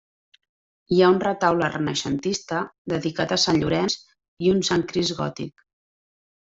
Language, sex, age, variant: Catalan, female, 30-39, Central